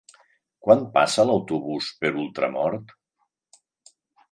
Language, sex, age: Catalan, male, 60-69